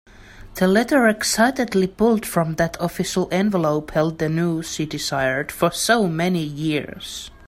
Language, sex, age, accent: English, female, 19-29, England English